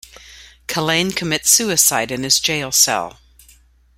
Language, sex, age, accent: English, female, 50-59, United States English